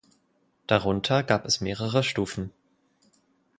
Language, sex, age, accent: German, male, 19-29, Deutschland Deutsch